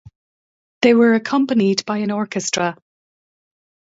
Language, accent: English, Irish English